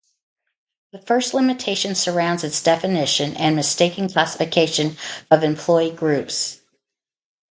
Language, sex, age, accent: English, female, 60-69, United States English